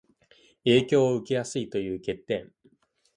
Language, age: Japanese, 19-29